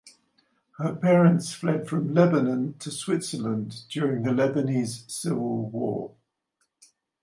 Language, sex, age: English, male, 70-79